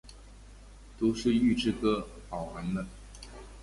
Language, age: Chinese, 19-29